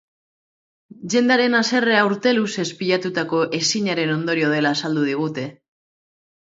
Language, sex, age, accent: Basque, female, 30-39, Mendebalekoa (Araba, Bizkaia, Gipuzkoako mendebaleko herri batzuk)